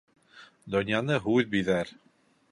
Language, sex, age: Bashkir, male, 40-49